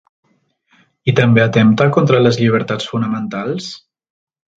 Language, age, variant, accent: Catalan, 30-39, Central, central